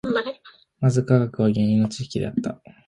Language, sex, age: Japanese, male, under 19